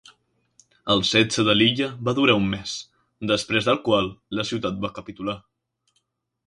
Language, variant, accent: Catalan, Central, central; valencià